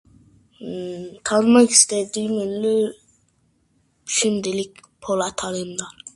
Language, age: Turkish, under 19